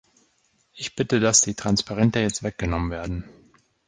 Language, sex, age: German, male, 30-39